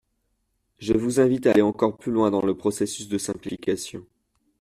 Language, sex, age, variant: French, male, 19-29, Français de métropole